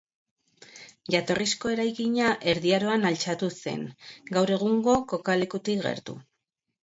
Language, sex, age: Basque, female, 40-49